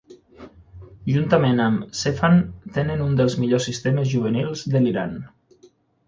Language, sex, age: Catalan, male, 30-39